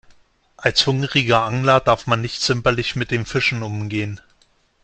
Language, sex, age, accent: German, male, 40-49, Deutschland Deutsch